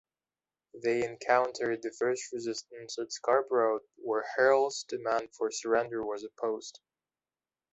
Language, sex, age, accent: English, male, 19-29, United States English